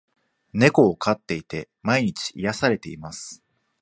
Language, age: Japanese, 19-29